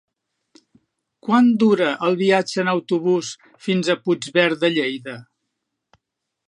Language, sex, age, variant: Catalan, male, 60-69, Central